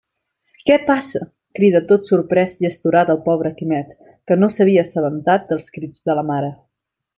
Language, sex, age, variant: Catalan, female, 19-29, Nord-Occidental